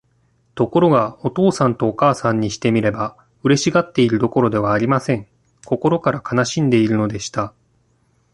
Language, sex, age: Japanese, male, 30-39